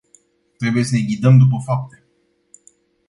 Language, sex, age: Romanian, male, 19-29